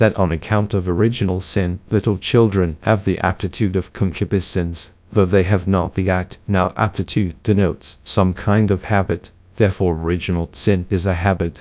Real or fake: fake